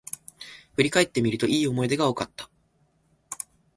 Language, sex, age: Japanese, male, 19-29